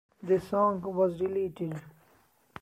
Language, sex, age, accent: English, male, 19-29, India and South Asia (India, Pakistan, Sri Lanka)